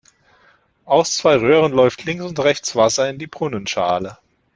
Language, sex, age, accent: German, male, 40-49, Deutschland Deutsch